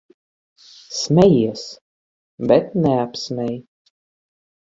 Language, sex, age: Latvian, female, 30-39